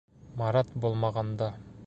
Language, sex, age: Bashkir, male, 30-39